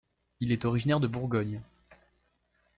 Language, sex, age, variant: French, male, under 19, Français de métropole